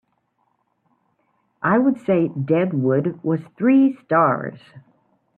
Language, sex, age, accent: English, female, 70-79, Canadian English